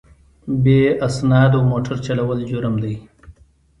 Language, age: Pashto, 40-49